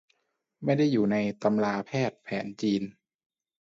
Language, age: Thai, 19-29